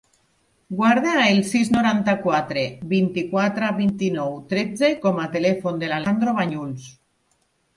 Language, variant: Catalan, Central